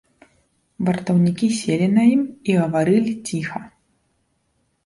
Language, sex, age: Belarusian, female, 30-39